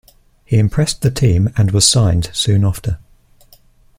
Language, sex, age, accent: English, male, 19-29, England English